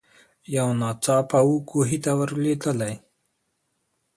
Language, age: Pashto, 19-29